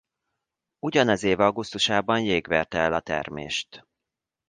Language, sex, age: Hungarian, male, 40-49